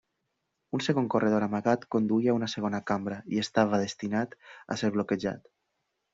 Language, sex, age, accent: Catalan, male, 19-29, valencià